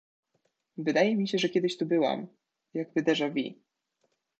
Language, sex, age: Polish, male, 19-29